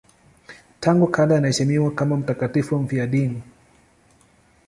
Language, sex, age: Swahili, male, 30-39